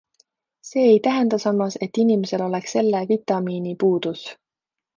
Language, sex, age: Estonian, female, 30-39